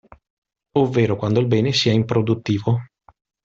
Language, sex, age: Italian, male, 30-39